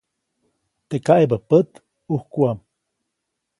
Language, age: Copainalá Zoque, 40-49